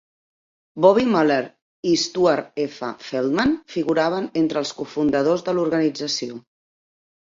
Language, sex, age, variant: Catalan, female, 50-59, Central